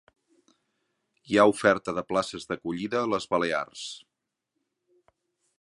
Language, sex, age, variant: Catalan, male, 50-59, Central